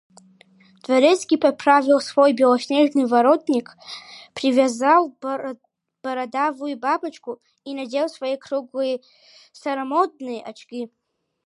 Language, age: Russian, under 19